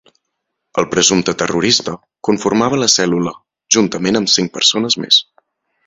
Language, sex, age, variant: Catalan, male, 19-29, Central